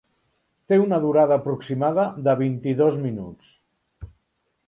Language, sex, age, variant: Catalan, male, 50-59, Central